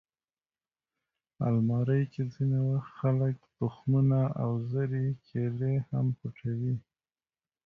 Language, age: Pashto, 19-29